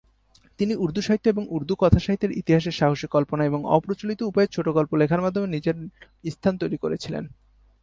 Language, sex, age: Bengali, male, 19-29